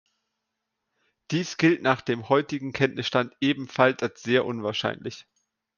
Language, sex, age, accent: German, male, 19-29, Deutschland Deutsch